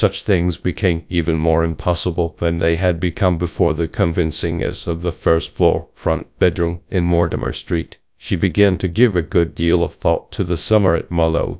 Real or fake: fake